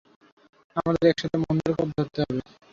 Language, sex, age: Bengali, male, 19-29